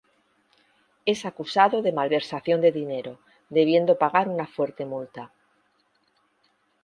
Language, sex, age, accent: Spanish, female, 50-59, España: Centro-Sur peninsular (Madrid, Toledo, Castilla-La Mancha)